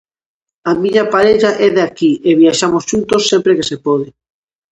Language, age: Galician, under 19